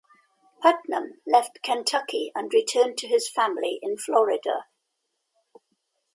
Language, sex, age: English, female, 70-79